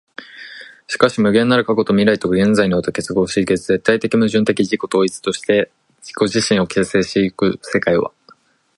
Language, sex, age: Japanese, male, 19-29